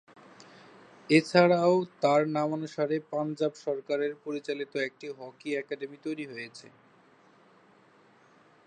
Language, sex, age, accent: Bengali, male, 30-39, Bangladeshi